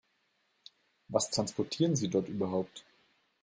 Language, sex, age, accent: German, male, 19-29, Deutschland Deutsch